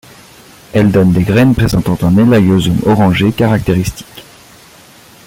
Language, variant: French, Français de métropole